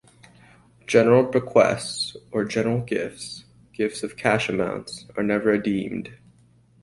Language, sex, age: English, male, 19-29